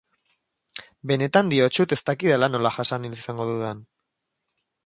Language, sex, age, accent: Basque, male, 19-29, Erdialdekoa edo Nafarra (Gipuzkoa, Nafarroa)